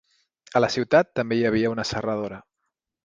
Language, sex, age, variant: Catalan, male, 30-39, Central